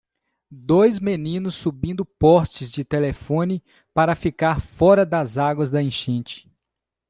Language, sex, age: Portuguese, male, 40-49